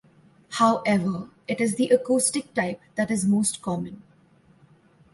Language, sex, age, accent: English, female, 19-29, India and South Asia (India, Pakistan, Sri Lanka)